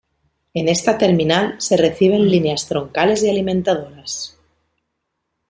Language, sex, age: Spanish, female, 30-39